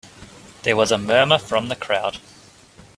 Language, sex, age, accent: English, male, 30-39, Australian English